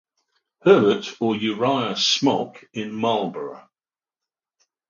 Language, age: English, 60-69